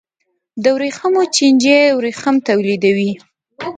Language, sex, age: Pashto, female, under 19